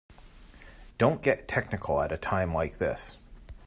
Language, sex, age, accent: English, male, 30-39, United States English